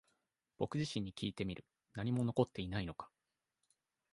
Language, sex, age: Japanese, male, 19-29